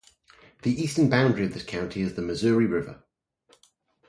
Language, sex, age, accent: English, male, 30-39, England English